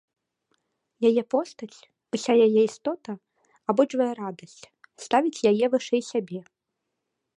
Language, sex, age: Belarusian, female, 19-29